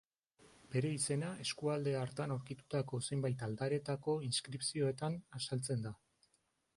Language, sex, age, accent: Basque, male, 30-39, Erdialdekoa edo Nafarra (Gipuzkoa, Nafarroa)